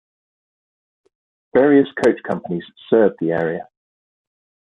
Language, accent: English, England English